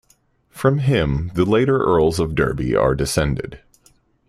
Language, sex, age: English, male, 30-39